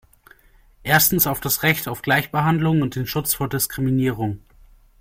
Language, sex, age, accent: German, male, 19-29, Deutschland Deutsch